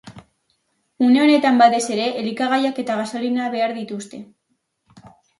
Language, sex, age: Basque, female, under 19